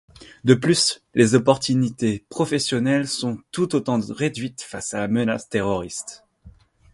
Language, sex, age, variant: French, male, under 19, Français de métropole